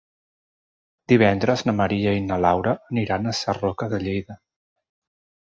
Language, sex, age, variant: Catalan, male, 40-49, Central